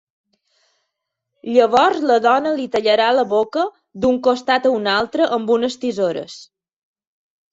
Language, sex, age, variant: Catalan, female, 30-39, Balear